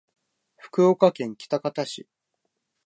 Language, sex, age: Japanese, male, 19-29